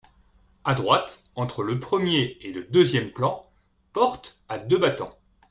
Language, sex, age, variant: French, male, 30-39, Français de métropole